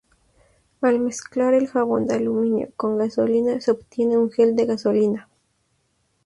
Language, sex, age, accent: Spanish, female, under 19, México